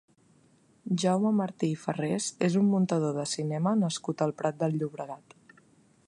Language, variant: Catalan, Central